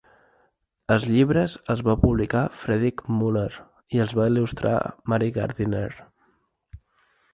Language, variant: Catalan, Central